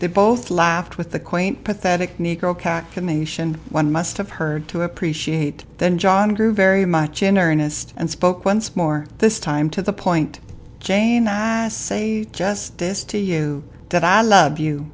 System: none